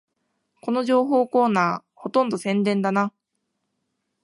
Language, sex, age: Japanese, female, 19-29